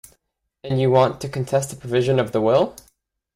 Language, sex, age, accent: English, male, 19-29, Canadian English